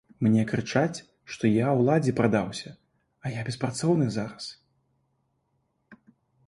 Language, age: Belarusian, 19-29